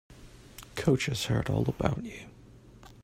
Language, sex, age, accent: English, male, 19-29, United States English